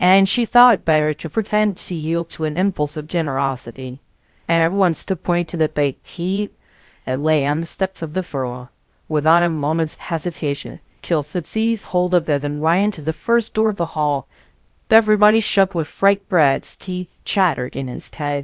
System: TTS, VITS